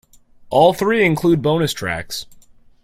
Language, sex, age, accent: English, male, under 19, United States English